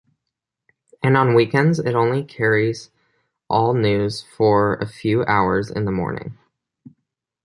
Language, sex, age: English, male, under 19